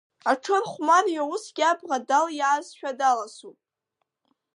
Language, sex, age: Abkhazian, female, under 19